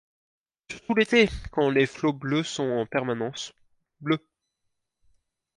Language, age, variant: French, 19-29, Français de métropole